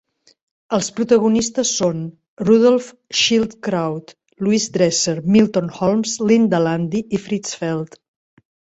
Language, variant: Catalan, Central